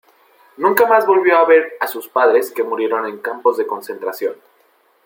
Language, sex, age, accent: Spanish, male, 19-29, México